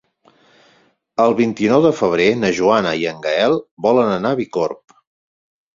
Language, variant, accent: Catalan, Central, Barceloní